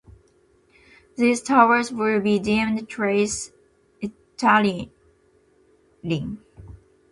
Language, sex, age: English, female, 19-29